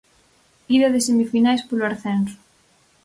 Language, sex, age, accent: Galician, female, 19-29, Central (gheada)